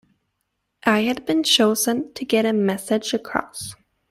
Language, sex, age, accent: English, female, 19-29, England English